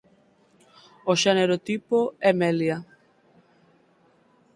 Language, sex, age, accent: Galician, female, 19-29, Atlántico (seseo e gheada)